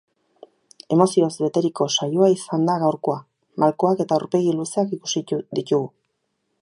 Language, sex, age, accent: Basque, female, 40-49, Erdialdekoa edo Nafarra (Gipuzkoa, Nafarroa)